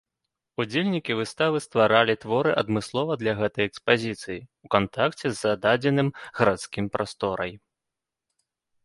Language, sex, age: Belarusian, male, 30-39